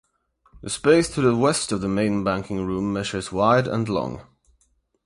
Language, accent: English, United States English; England English